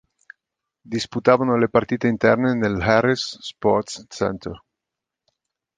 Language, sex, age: Italian, male, 50-59